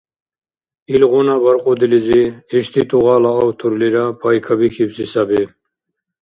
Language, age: Dargwa, 50-59